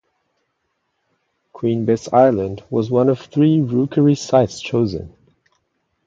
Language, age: English, 40-49